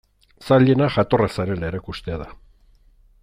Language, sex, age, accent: Basque, male, 50-59, Erdialdekoa edo Nafarra (Gipuzkoa, Nafarroa)